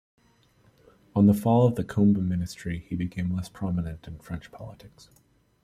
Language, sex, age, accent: English, male, 19-29, United States English